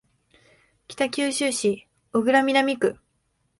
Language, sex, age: Japanese, female, 19-29